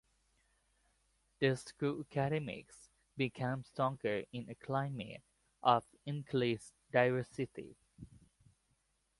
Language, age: English, 19-29